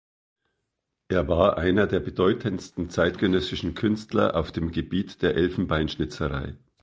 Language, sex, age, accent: German, male, 50-59, Österreichisches Deutsch